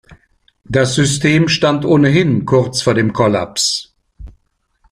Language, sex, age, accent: German, male, 60-69, Deutschland Deutsch